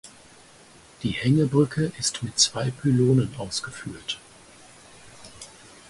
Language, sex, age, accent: German, male, 50-59, Deutschland Deutsch